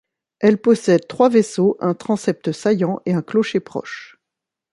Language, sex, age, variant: French, female, 30-39, Français de métropole